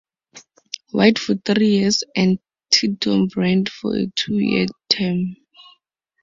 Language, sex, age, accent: English, female, 19-29, Southern African (South Africa, Zimbabwe, Namibia)